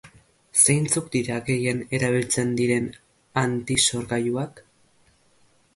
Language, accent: Basque, Erdialdekoa edo Nafarra (Gipuzkoa, Nafarroa)